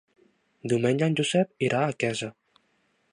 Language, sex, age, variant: Catalan, male, 19-29, Central